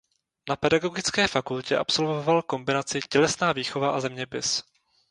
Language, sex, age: Czech, male, 19-29